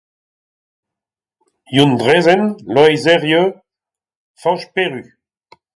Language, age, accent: Breton, 50-59, Kerneveg